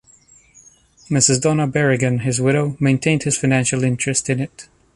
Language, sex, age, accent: English, male, 30-39, United States English